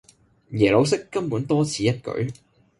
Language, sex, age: Cantonese, male, 19-29